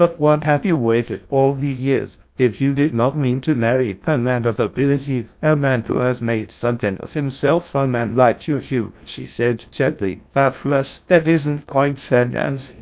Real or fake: fake